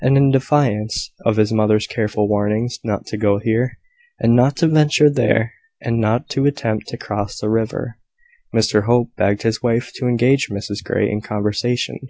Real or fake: real